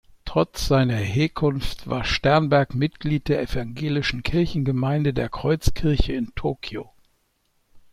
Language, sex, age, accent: German, male, 60-69, Deutschland Deutsch